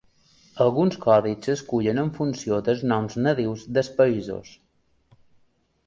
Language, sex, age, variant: Catalan, male, 30-39, Balear